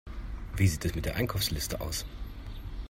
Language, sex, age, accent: German, male, 40-49, Deutschland Deutsch